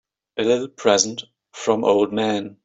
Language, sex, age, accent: English, male, 50-59, United States English